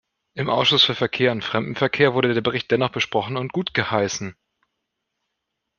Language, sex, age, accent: German, male, 40-49, Deutschland Deutsch